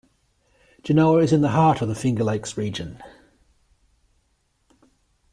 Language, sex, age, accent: English, male, 50-59, Australian English